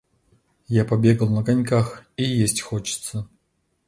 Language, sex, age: Russian, male, 40-49